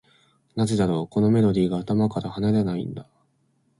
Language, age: Japanese, 19-29